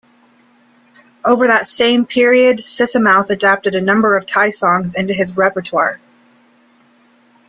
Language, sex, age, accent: English, female, 40-49, United States English